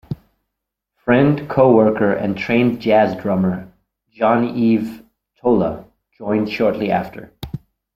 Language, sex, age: English, male, 19-29